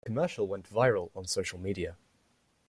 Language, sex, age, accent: English, male, 19-29, England English